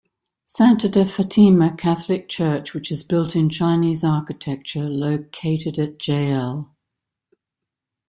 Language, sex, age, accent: English, female, 60-69, Australian English